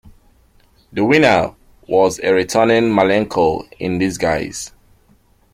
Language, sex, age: English, male, 19-29